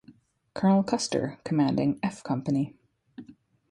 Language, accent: English, Canadian English